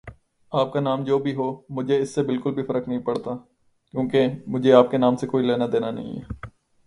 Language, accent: English, India and South Asia (India, Pakistan, Sri Lanka)